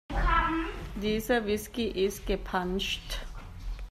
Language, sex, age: German, female, 40-49